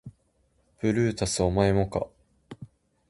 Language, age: Japanese, 19-29